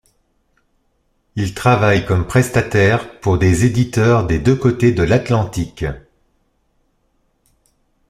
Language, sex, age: French, male, 40-49